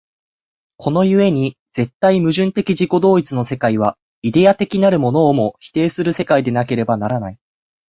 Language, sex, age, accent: Japanese, male, 19-29, 標準語